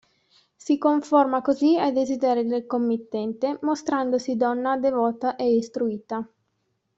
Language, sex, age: Italian, female, 19-29